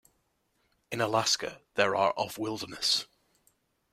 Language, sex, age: English, male, 19-29